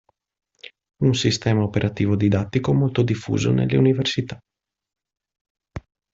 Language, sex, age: Italian, male, 30-39